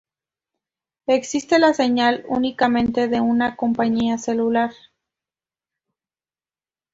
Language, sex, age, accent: Spanish, female, 30-39, México